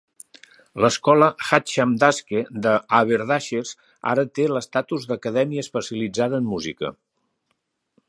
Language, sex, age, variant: Catalan, male, 60-69, Central